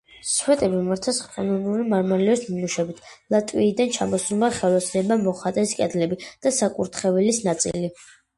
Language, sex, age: Georgian, female, 19-29